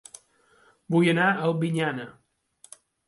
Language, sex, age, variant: Catalan, male, 30-39, Balear